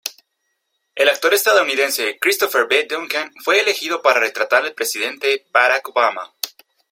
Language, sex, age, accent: Spanish, male, 19-29, México